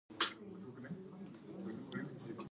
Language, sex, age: Japanese, female, 19-29